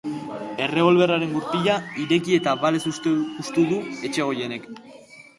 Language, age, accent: Basque, under 19, Mendebalekoa (Araba, Bizkaia, Gipuzkoako mendebaleko herri batzuk)